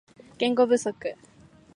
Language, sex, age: Japanese, female, 19-29